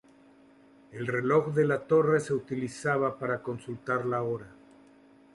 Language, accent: Spanish, México